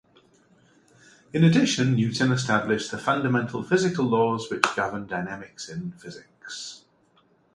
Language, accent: English, England English